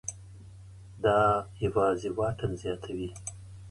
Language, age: Pashto, 60-69